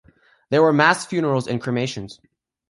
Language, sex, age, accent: English, male, under 19, United States English